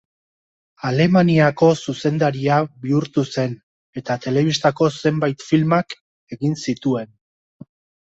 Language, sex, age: Basque, male, 40-49